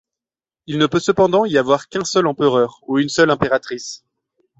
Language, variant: French, Français de métropole